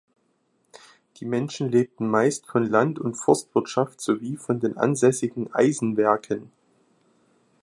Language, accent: German, Deutschland Deutsch